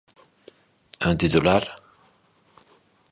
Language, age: Galician, 30-39